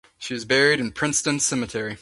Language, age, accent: English, 19-29, United States English